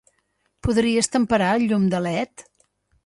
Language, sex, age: Catalan, female, 50-59